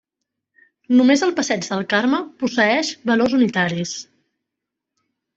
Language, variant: Catalan, Central